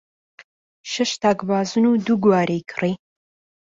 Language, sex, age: Central Kurdish, female, 19-29